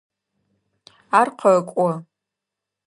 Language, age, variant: Adyghe, 40-49, Адыгабзэ (Кирил, пстэумэ зэдыряе)